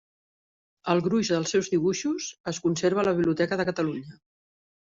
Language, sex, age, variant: Catalan, female, 50-59, Central